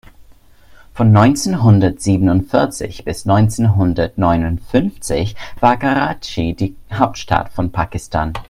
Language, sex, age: German, male, 19-29